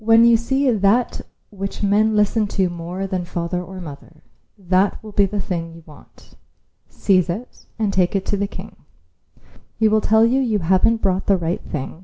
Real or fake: real